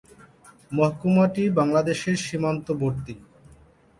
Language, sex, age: Bengali, male, 30-39